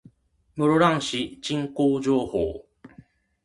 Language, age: Japanese, 50-59